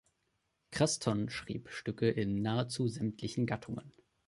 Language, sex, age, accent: German, male, 19-29, Deutschland Deutsch